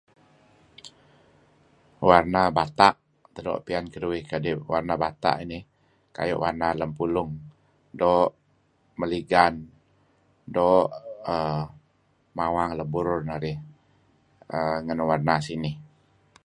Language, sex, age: Kelabit, male, 50-59